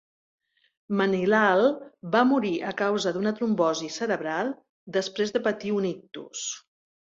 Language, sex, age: Catalan, female, 60-69